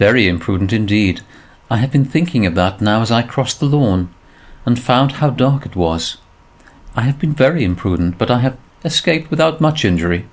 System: none